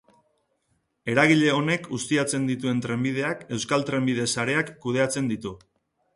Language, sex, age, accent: Basque, male, 30-39, Erdialdekoa edo Nafarra (Gipuzkoa, Nafarroa)